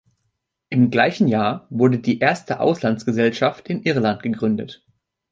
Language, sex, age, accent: German, male, 19-29, Deutschland Deutsch